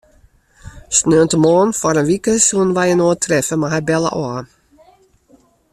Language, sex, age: Western Frisian, female, 60-69